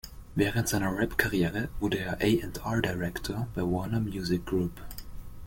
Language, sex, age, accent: German, male, 19-29, Österreichisches Deutsch